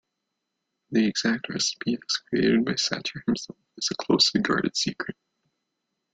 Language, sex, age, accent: English, male, 19-29, United States English